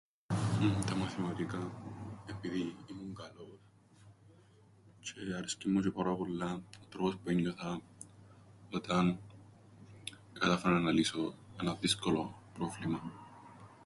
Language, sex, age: Greek, male, 19-29